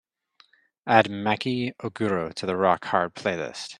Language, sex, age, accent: English, male, 30-39, Canadian English